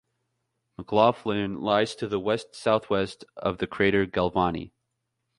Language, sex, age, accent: English, male, 19-29, United States English